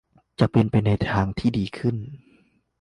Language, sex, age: Thai, male, 19-29